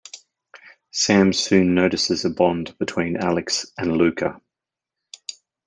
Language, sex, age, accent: English, male, 40-49, Australian English